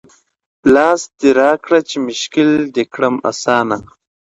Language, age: Pashto, 19-29